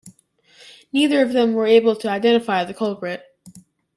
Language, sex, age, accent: English, male, under 19, United States English